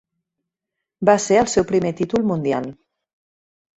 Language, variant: Catalan, Central